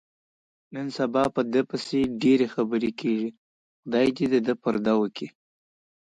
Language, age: Pashto, 19-29